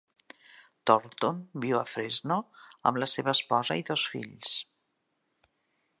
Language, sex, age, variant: Catalan, female, 50-59, Central